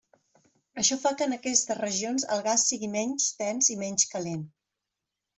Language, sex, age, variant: Catalan, female, 40-49, Central